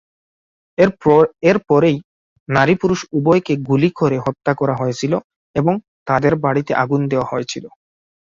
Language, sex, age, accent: Bengali, male, 19-29, fluent